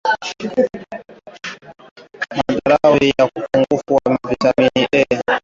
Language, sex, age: Swahili, male, 19-29